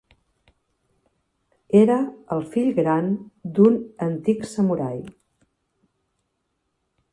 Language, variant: Catalan, Central